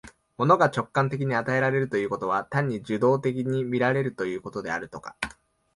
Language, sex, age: Japanese, male, 19-29